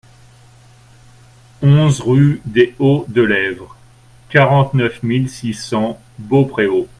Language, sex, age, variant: French, male, 40-49, Français de métropole